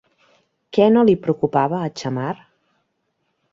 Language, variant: Catalan, Central